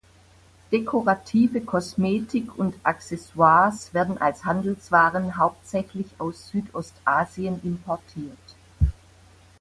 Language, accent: German, Deutschland Deutsch